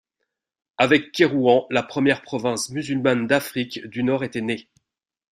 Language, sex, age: French, male, 40-49